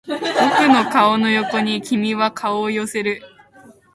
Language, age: Japanese, 19-29